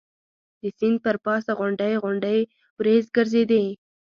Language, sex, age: Pashto, female, 19-29